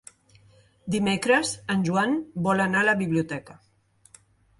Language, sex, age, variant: Catalan, female, 40-49, Central